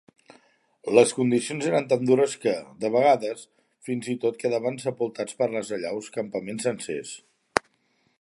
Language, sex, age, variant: Catalan, male, 30-39, Central